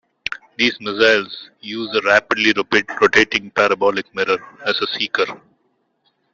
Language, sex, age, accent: English, male, 40-49, India and South Asia (India, Pakistan, Sri Lanka)